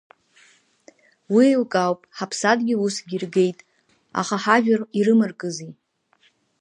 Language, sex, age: Abkhazian, female, 19-29